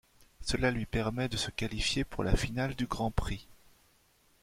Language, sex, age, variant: French, male, 30-39, Français de métropole